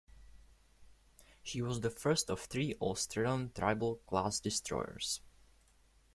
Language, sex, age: English, male, under 19